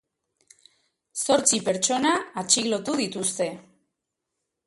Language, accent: Basque, Mendebalekoa (Araba, Bizkaia, Gipuzkoako mendebaleko herri batzuk)